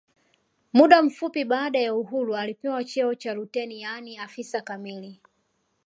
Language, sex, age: Swahili, male, 19-29